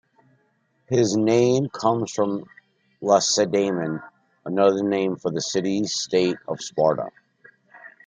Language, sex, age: English, male, 40-49